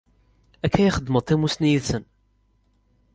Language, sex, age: Kabyle, male, 19-29